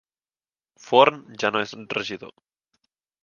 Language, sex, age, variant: Catalan, male, 19-29, Central